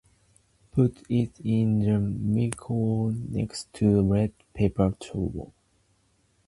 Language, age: English, under 19